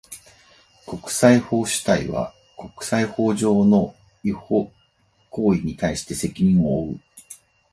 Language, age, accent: Japanese, 50-59, 標準語